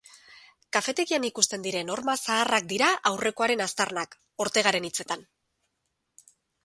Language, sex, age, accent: Basque, female, 40-49, Erdialdekoa edo Nafarra (Gipuzkoa, Nafarroa)